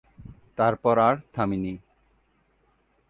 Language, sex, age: Bengali, male, 30-39